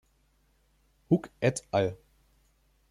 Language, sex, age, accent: German, male, 19-29, Deutschland Deutsch